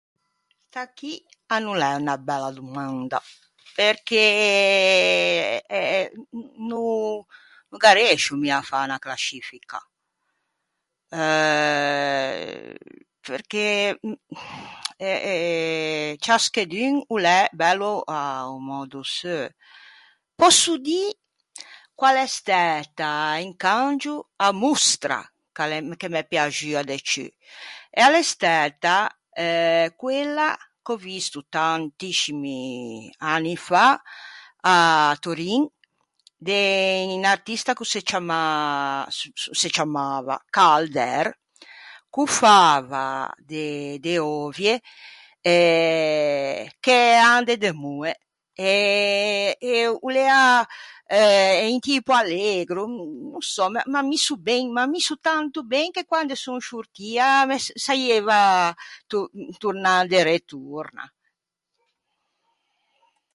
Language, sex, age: Ligurian, female, 60-69